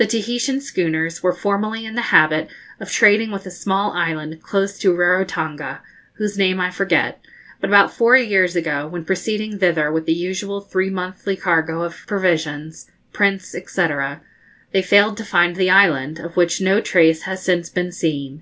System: none